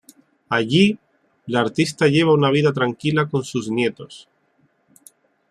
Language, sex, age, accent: Spanish, male, 30-39, España: Islas Canarias